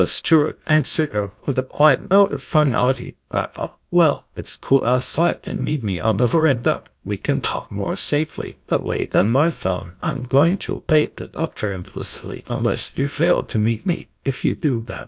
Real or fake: fake